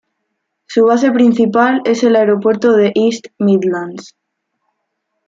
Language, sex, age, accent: Spanish, female, under 19, España: Sur peninsular (Andalucia, Extremadura, Murcia)